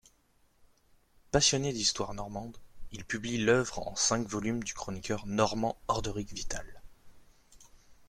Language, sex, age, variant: French, male, 19-29, Français de métropole